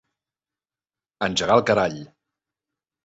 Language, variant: Catalan, Central